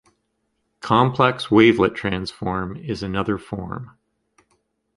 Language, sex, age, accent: English, male, 60-69, Canadian English